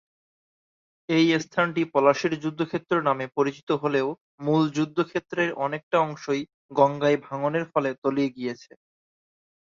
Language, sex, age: Bengali, male, 19-29